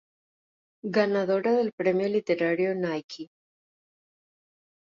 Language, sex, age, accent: Spanish, female, 30-39, Caribe: Cuba, Venezuela, Puerto Rico, República Dominicana, Panamá, Colombia caribeña, México caribeño, Costa del golfo de México